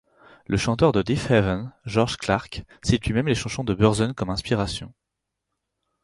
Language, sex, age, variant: French, male, 19-29, Français de métropole